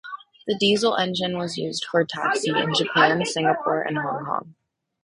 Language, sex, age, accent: English, female, under 19, United States English